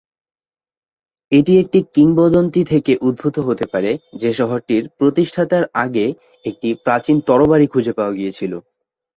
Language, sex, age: Bengali, male, 19-29